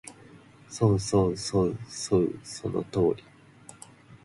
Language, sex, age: Japanese, male, 19-29